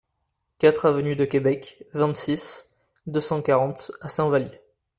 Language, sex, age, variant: French, male, 19-29, Français d'Europe